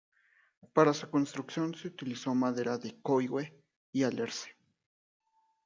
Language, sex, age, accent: Spanish, male, 19-29, México